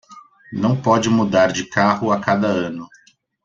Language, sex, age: Portuguese, male, 30-39